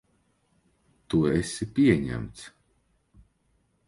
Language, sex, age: Latvian, male, 40-49